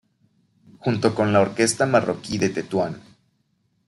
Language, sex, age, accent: Spanish, male, 19-29, México